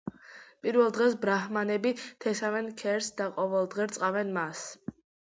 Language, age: Georgian, under 19